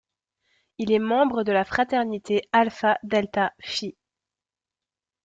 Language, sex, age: French, female, 19-29